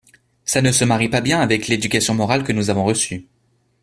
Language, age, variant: French, 19-29, Français de métropole